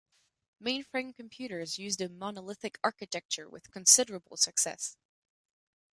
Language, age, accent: English, 19-29, United States English